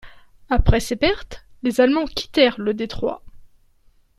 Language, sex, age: French, female, 19-29